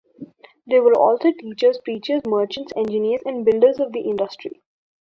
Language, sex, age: English, female, under 19